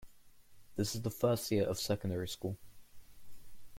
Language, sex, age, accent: English, male, under 19, England English